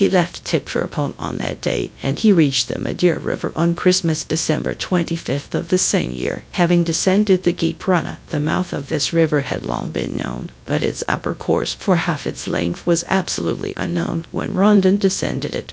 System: TTS, GradTTS